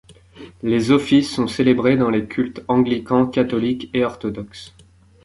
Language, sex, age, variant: French, male, 19-29, Français de métropole